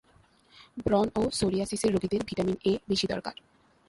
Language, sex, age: Bengali, female, 19-29